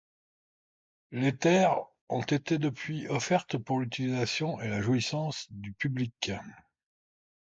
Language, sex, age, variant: French, male, 60-69, Français de métropole